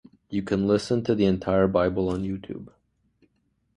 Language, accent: English, Canadian English